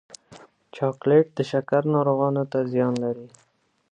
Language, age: Pashto, 19-29